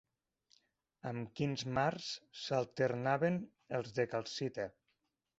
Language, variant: Catalan, Central